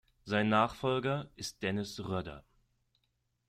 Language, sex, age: German, male, 30-39